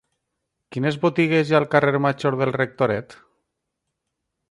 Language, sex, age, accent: Catalan, male, 30-39, valencià